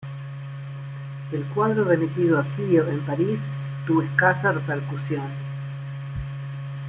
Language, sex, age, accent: Spanish, female, 50-59, Rioplatense: Argentina, Uruguay, este de Bolivia, Paraguay